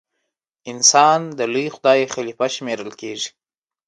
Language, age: Pashto, 19-29